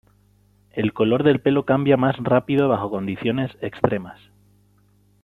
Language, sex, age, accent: Spanish, male, 19-29, España: Centro-Sur peninsular (Madrid, Toledo, Castilla-La Mancha)